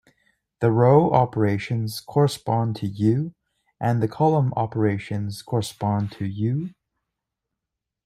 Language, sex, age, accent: English, male, 19-29, Canadian English